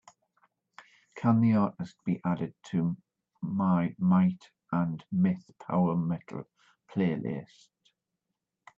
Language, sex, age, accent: English, male, 60-69, England English